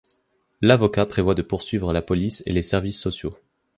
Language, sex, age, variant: French, male, 19-29, Français de métropole